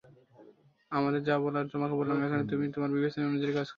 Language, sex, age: Bengali, male, 19-29